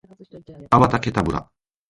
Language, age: Japanese, 40-49